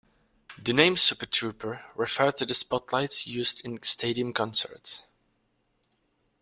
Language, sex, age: English, male, 19-29